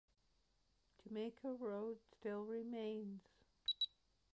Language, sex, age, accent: English, female, 60-69, Canadian English